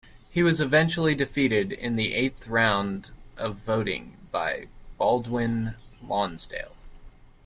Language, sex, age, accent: English, male, 19-29, United States English